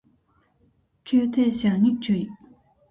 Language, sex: Japanese, female